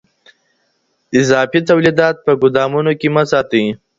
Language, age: Pashto, under 19